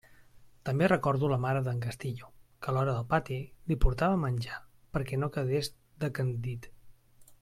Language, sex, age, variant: Catalan, male, 40-49, Central